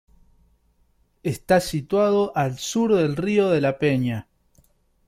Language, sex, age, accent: Spanish, male, 19-29, Rioplatense: Argentina, Uruguay, este de Bolivia, Paraguay